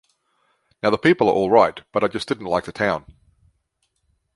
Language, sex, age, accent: English, male, 50-59, Australian English